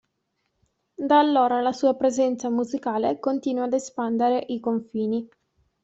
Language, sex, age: Italian, female, 19-29